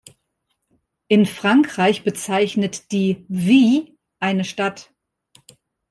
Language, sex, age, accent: German, female, 50-59, Deutschland Deutsch